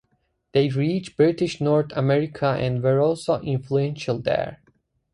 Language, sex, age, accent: English, male, 19-29, United States English